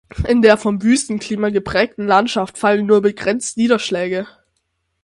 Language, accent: German, Österreichisches Deutsch